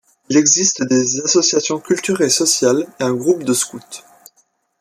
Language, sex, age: French, male, under 19